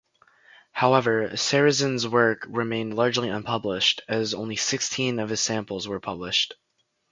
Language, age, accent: English, under 19, United States English